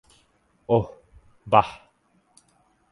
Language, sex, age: Bengali, male, 19-29